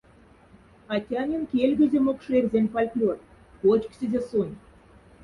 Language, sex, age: Moksha, female, 40-49